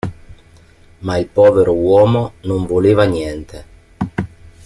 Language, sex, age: Italian, male, 40-49